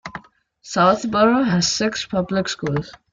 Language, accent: English, India and South Asia (India, Pakistan, Sri Lanka)